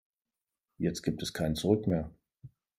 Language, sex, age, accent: German, male, 40-49, Deutschland Deutsch